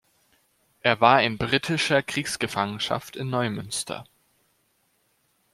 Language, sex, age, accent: German, male, under 19, Deutschland Deutsch